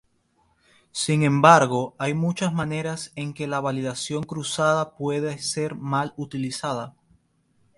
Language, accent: Spanish, Caribe: Cuba, Venezuela, Puerto Rico, República Dominicana, Panamá, Colombia caribeña, México caribeño, Costa del golfo de México